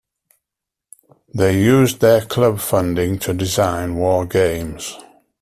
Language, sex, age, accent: English, male, 70-79, England English